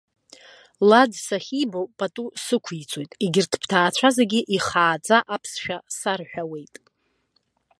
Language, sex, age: Abkhazian, female, 40-49